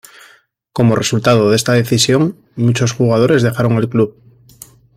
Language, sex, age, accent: Spanish, male, 30-39, España: Norte peninsular (Asturias, Castilla y León, Cantabria, País Vasco, Navarra, Aragón, La Rioja, Guadalajara, Cuenca)